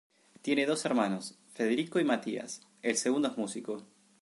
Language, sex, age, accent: Spanish, male, 19-29, Rioplatense: Argentina, Uruguay, este de Bolivia, Paraguay